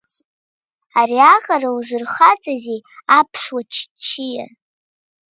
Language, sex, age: Abkhazian, female, 30-39